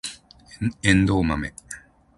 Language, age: Japanese, 19-29